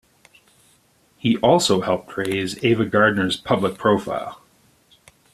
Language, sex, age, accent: English, male, 40-49, Canadian English